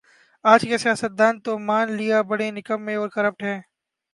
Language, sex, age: Urdu, male, 19-29